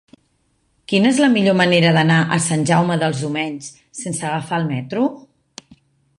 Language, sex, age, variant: Catalan, female, 40-49, Septentrional